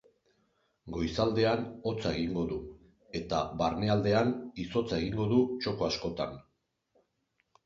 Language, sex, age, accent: Basque, male, 50-59, Erdialdekoa edo Nafarra (Gipuzkoa, Nafarroa)